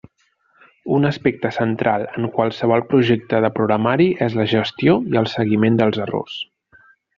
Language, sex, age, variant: Catalan, male, 30-39, Central